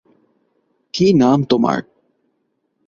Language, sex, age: Bengali, male, 19-29